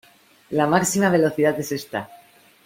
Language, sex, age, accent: Spanish, female, 40-49, España: Norte peninsular (Asturias, Castilla y León, Cantabria, País Vasco, Navarra, Aragón, La Rioja, Guadalajara, Cuenca)